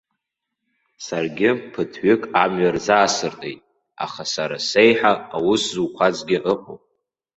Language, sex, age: Abkhazian, male, under 19